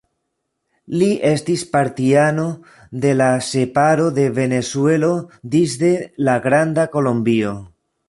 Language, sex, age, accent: Esperanto, male, 40-49, Internacia